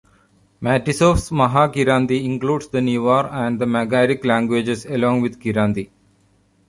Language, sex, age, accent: English, male, 40-49, India and South Asia (India, Pakistan, Sri Lanka)